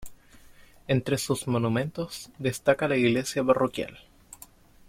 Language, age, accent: Spanish, 19-29, Chileno: Chile, Cuyo